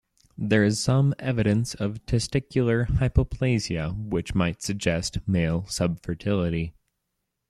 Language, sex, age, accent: English, male, 19-29, United States English